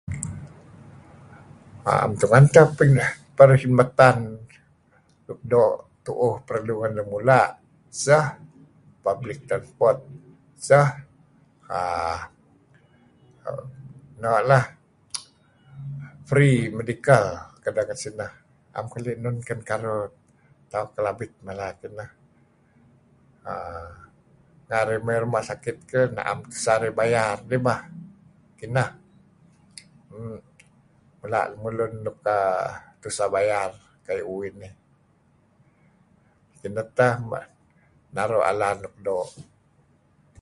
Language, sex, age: Kelabit, male, 60-69